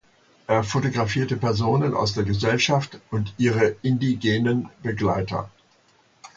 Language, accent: German, Deutschland Deutsch